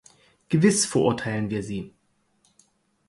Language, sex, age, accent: German, male, 30-39, Deutschland Deutsch